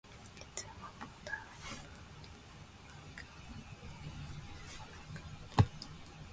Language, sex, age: English, female, 19-29